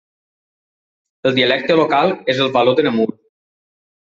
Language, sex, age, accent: Catalan, male, 40-49, valencià